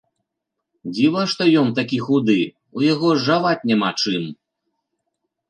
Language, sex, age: Belarusian, male, 40-49